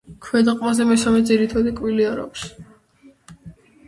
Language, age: Georgian, under 19